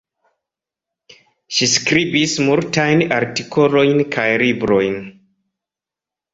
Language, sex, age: Esperanto, male, 30-39